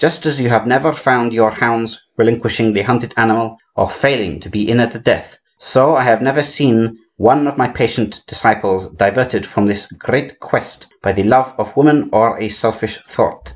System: none